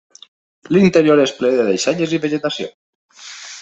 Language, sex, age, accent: Catalan, male, 30-39, valencià